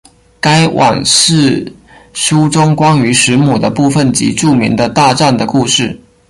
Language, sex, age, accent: Chinese, male, 19-29, 出生地：福建省